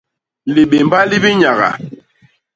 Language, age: Basaa, 40-49